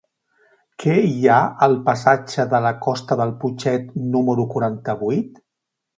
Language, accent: Catalan, Barceloní